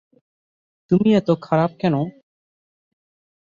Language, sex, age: Bengali, male, 19-29